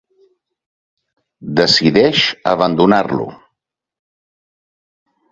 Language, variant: Catalan, Central